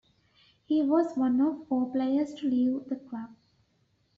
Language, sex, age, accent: English, female, 19-29, England English